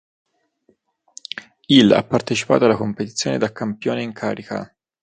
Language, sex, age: Italian, male, 30-39